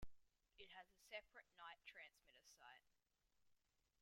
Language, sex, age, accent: English, male, under 19, Australian English